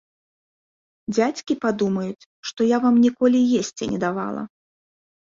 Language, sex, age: Belarusian, female, 30-39